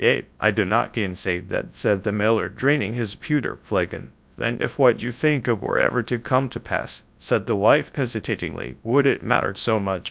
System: TTS, GradTTS